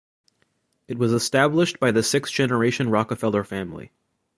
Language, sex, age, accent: English, male, 19-29, United States English